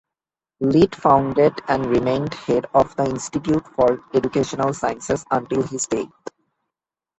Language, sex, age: English, male, 19-29